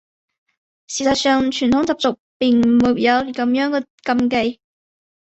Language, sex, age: Chinese, female, 19-29